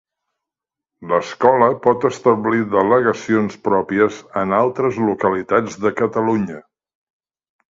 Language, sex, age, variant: Catalan, male, 60-69, Central